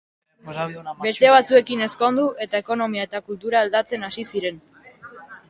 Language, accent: Basque, Erdialdekoa edo Nafarra (Gipuzkoa, Nafarroa)